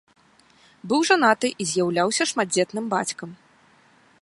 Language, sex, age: Belarusian, female, 19-29